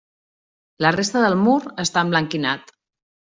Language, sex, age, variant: Catalan, female, 40-49, Central